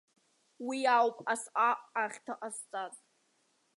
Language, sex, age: Abkhazian, female, under 19